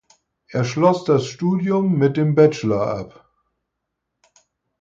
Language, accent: German, Norddeutsch